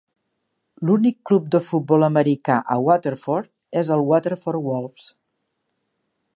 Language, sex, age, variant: Catalan, female, 60-69, Septentrional